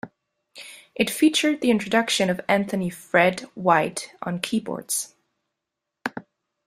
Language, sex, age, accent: English, female, 19-29, United States English